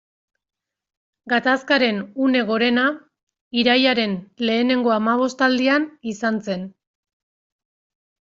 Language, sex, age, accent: Basque, female, 30-39, Erdialdekoa edo Nafarra (Gipuzkoa, Nafarroa)